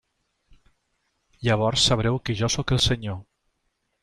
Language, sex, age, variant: Catalan, male, 40-49, Nord-Occidental